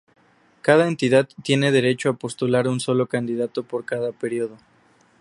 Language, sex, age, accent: Spanish, male, 19-29, México